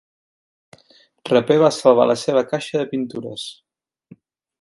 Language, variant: Catalan, Central